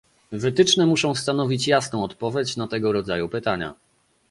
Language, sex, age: Polish, male, 30-39